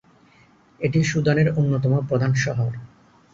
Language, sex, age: Bengali, male, 30-39